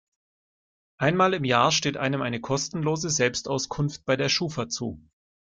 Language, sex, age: German, male, 40-49